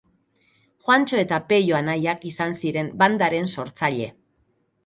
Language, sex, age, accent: Basque, female, 50-59, Mendebalekoa (Araba, Bizkaia, Gipuzkoako mendebaleko herri batzuk)